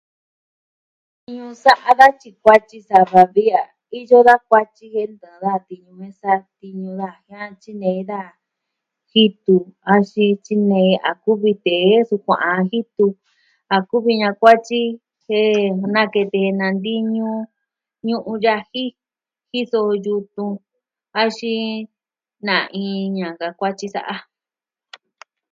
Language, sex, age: Southwestern Tlaxiaco Mixtec, female, 60-69